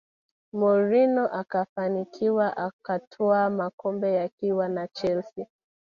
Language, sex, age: Swahili, female, 19-29